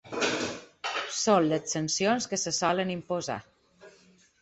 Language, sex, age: Catalan, female, 30-39